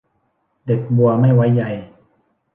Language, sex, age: Thai, male, 19-29